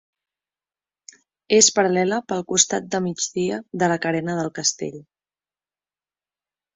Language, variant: Catalan, Central